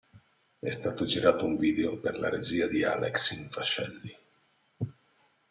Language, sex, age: Italian, male, 50-59